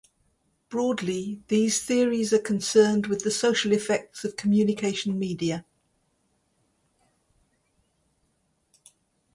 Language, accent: English, England English